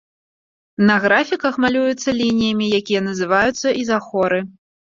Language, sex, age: Belarusian, female, 19-29